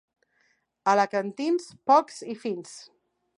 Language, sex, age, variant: Catalan, female, 40-49, Central